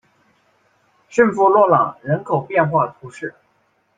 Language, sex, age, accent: Chinese, male, 19-29, 出生地：湖南省